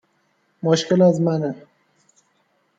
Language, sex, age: Persian, male, 19-29